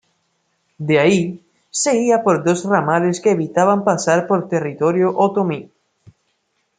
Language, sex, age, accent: Spanish, male, 19-29, Caribe: Cuba, Venezuela, Puerto Rico, República Dominicana, Panamá, Colombia caribeña, México caribeño, Costa del golfo de México